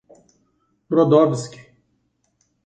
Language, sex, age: Portuguese, male, 60-69